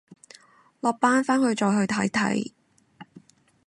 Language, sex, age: Cantonese, female, 19-29